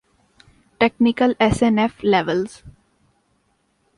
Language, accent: English, India and South Asia (India, Pakistan, Sri Lanka)